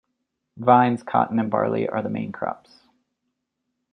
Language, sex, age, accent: English, male, 40-49, United States English